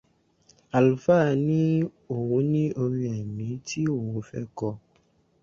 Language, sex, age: Yoruba, male, 19-29